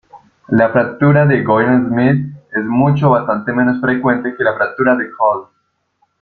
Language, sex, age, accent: Spanish, male, 19-29, Andino-Pacífico: Colombia, Perú, Ecuador, oeste de Bolivia y Venezuela andina